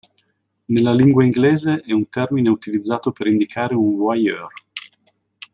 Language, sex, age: Italian, male, 40-49